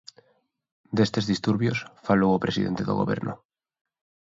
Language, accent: Galician, Normativo (estándar)